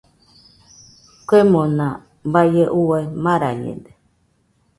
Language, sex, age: Nüpode Huitoto, female, 40-49